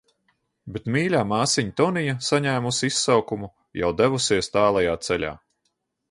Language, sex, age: Latvian, male, 40-49